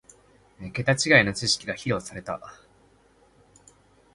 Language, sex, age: Japanese, male, 19-29